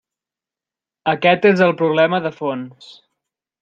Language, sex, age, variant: Catalan, male, 19-29, Central